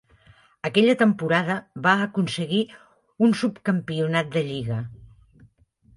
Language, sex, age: Catalan, female, 60-69